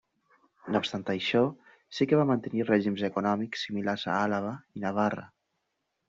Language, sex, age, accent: Catalan, male, 19-29, valencià